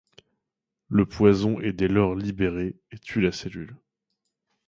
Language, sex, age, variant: French, male, 30-39, Français de métropole